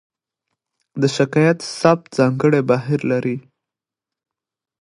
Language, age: Pashto, 19-29